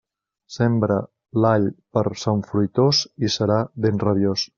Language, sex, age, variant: Catalan, male, 40-49, Central